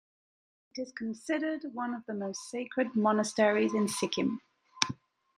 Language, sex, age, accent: English, female, 30-39, England English